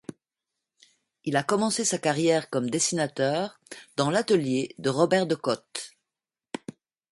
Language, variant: French, Français de métropole